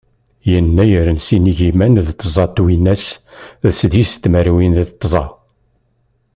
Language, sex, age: Kabyle, male, 40-49